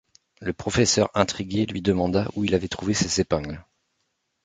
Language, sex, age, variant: French, male, 40-49, Français de métropole